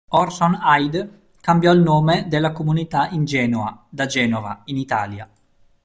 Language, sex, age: Italian, male, 30-39